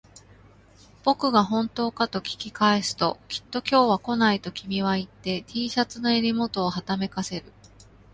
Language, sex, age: Japanese, female, 30-39